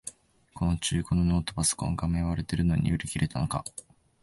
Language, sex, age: Japanese, male, 19-29